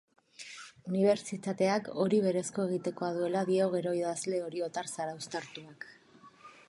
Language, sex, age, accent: Basque, female, 40-49, Erdialdekoa edo Nafarra (Gipuzkoa, Nafarroa)